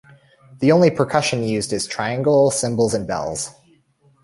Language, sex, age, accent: English, male, 30-39, United States English